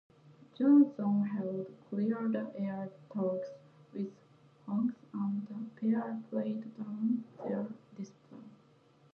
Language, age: English, 19-29